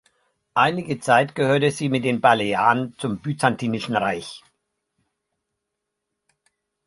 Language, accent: German, Deutschland Deutsch